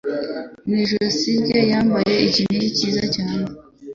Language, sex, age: Kinyarwanda, female, 19-29